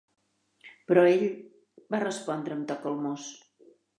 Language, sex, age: Catalan, female, 50-59